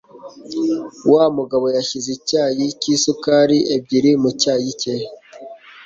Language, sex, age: Kinyarwanda, male, 40-49